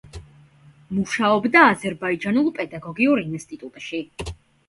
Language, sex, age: Georgian, female, 19-29